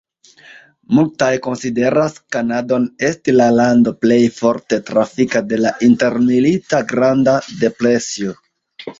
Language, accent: Esperanto, Internacia